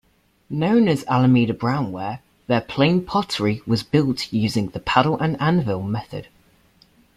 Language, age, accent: English, under 19, England English